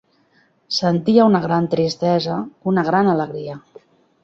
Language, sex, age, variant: Catalan, female, 50-59, Central